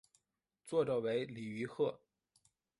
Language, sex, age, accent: Chinese, male, 19-29, 出生地：天津市